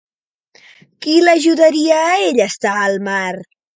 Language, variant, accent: Catalan, Central, central; septentrional